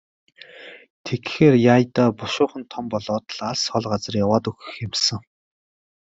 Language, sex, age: Mongolian, male, 30-39